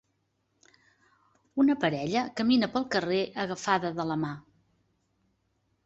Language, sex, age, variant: Catalan, female, 60-69, Central